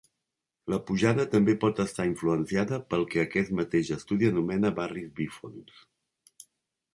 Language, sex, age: Catalan, male, 50-59